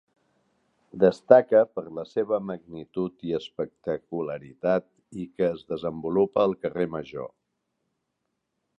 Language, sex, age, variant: Catalan, male, 50-59, Central